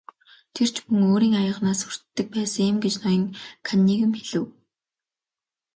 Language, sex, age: Mongolian, female, 19-29